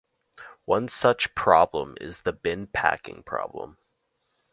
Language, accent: English, Canadian English